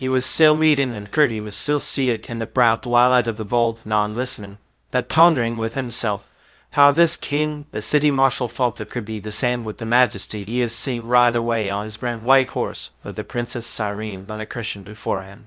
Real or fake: fake